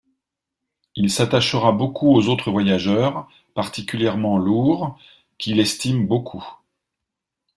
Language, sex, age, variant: French, male, 50-59, Français de métropole